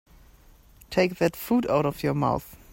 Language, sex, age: English, male, 19-29